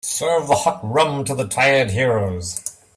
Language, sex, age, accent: English, male, 40-49, Southern African (South Africa, Zimbabwe, Namibia)